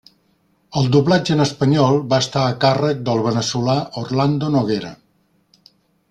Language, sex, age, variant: Catalan, male, 60-69, Central